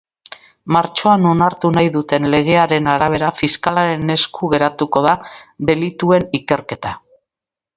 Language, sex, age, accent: Basque, female, 60-69, Mendebalekoa (Araba, Bizkaia, Gipuzkoako mendebaleko herri batzuk)